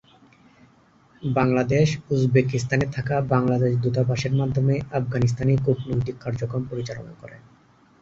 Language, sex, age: Bengali, male, 30-39